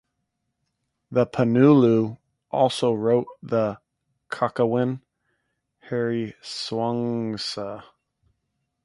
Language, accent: English, United States English